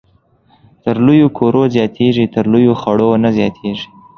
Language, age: Pashto, under 19